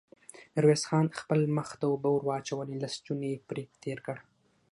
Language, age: Pashto, under 19